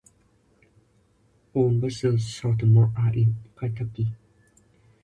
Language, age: English, 19-29